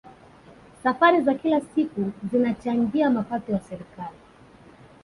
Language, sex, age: Swahili, female, 30-39